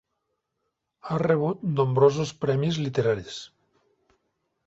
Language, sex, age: Catalan, male, 60-69